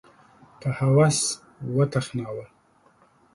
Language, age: Pashto, 40-49